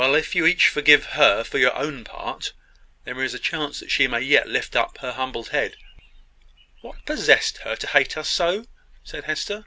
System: none